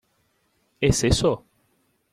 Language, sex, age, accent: Spanish, male, 19-29, Rioplatense: Argentina, Uruguay, este de Bolivia, Paraguay